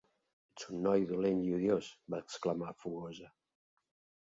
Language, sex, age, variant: Catalan, male, 50-59, Central